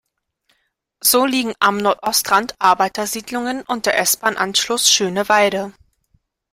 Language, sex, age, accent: German, female, 19-29, Deutschland Deutsch